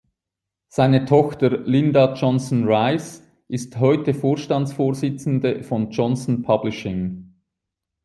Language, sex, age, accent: German, male, 40-49, Schweizerdeutsch